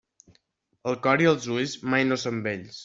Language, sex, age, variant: Catalan, male, under 19, Balear